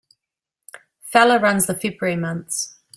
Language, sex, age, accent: English, female, 30-39, New Zealand English